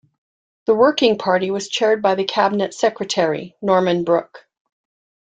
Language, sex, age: English, female, 60-69